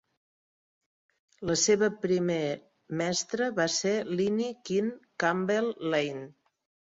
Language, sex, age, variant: Catalan, female, 50-59, Central